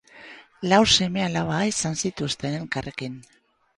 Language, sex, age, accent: Basque, female, 50-59, Erdialdekoa edo Nafarra (Gipuzkoa, Nafarroa)